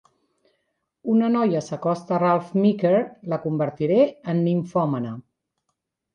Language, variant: Catalan, Central